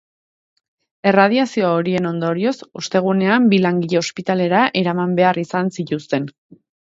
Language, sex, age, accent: Basque, female, 19-29, Erdialdekoa edo Nafarra (Gipuzkoa, Nafarroa)